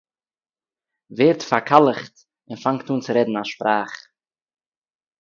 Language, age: Yiddish, 30-39